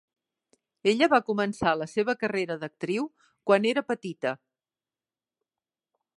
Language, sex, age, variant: Catalan, female, 60-69, Central